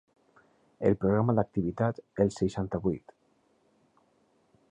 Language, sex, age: Catalan, male, 30-39